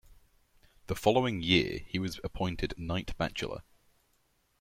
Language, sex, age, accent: English, male, under 19, England English